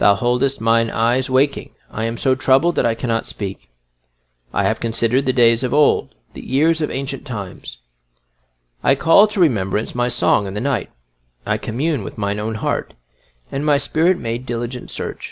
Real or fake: real